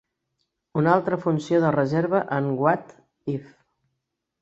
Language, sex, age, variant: Catalan, female, 60-69, Central